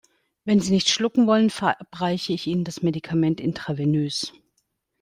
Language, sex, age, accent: German, female, 40-49, Deutschland Deutsch